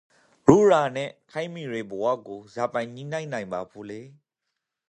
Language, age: Rakhine, 30-39